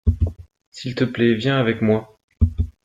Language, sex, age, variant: French, male, 30-39, Français de métropole